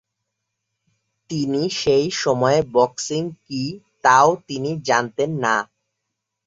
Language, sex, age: Bengali, male, 19-29